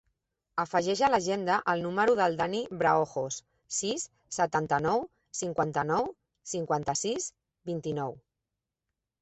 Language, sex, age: Catalan, female, 40-49